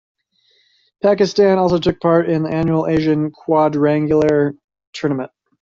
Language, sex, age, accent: English, male, 30-39, United States English